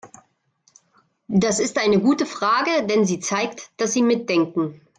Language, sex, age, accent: German, female, 40-49, Deutschland Deutsch